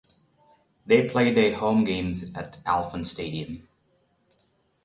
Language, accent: English, United States English; India and South Asia (India, Pakistan, Sri Lanka)